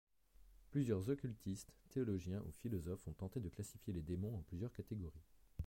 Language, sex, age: French, male, 30-39